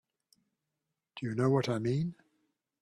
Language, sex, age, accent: English, male, 70-79, England English